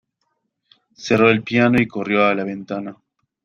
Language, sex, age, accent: Spanish, male, 19-29, Andino-Pacífico: Colombia, Perú, Ecuador, oeste de Bolivia y Venezuela andina